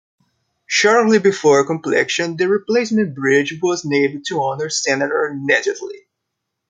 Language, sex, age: English, male, 30-39